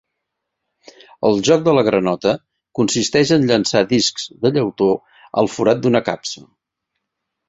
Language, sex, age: Catalan, male, 60-69